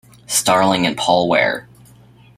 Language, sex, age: English, male, under 19